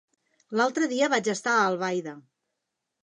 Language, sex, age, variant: Catalan, female, 50-59, Central